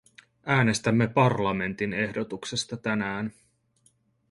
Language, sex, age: Finnish, male, 30-39